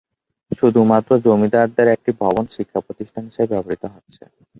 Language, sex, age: Bengali, male, 19-29